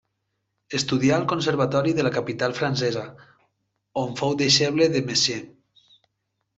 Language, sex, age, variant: Catalan, male, 30-39, Septentrional